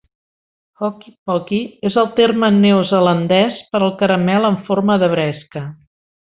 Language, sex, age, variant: Catalan, female, 60-69, Central